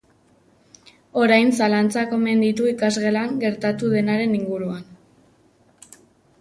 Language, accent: Basque, Erdialdekoa edo Nafarra (Gipuzkoa, Nafarroa)